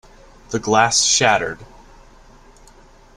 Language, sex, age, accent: English, male, under 19, United States English